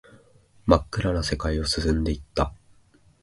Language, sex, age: Japanese, male, 19-29